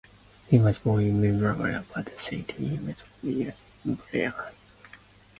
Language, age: English, 19-29